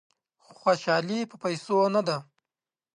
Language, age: Pashto, 19-29